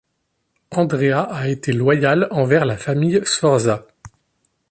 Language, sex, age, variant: French, male, 30-39, Français de métropole